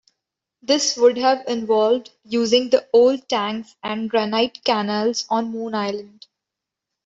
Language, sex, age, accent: English, female, 19-29, India and South Asia (India, Pakistan, Sri Lanka)